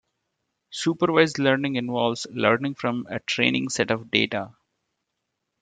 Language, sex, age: English, male, 40-49